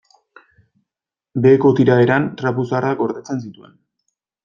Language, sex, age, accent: Basque, male, 19-29, Erdialdekoa edo Nafarra (Gipuzkoa, Nafarroa)